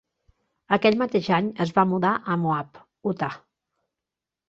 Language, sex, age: Catalan, female, 40-49